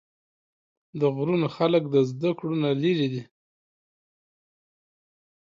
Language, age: Pashto, 40-49